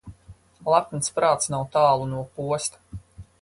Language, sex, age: Latvian, female, 50-59